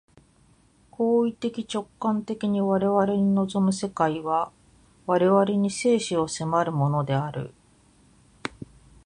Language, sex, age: Japanese, female, 40-49